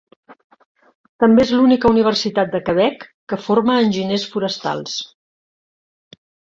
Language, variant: Catalan, Central